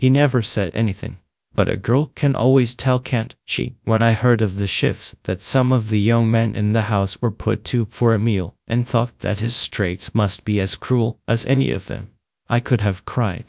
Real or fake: fake